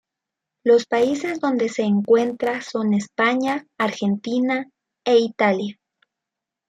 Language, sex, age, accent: Spanish, female, 30-39, Andino-Pacífico: Colombia, Perú, Ecuador, oeste de Bolivia y Venezuela andina